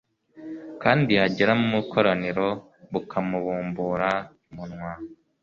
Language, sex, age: Kinyarwanda, male, 19-29